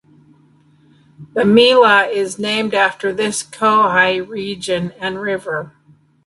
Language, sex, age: English, female, 60-69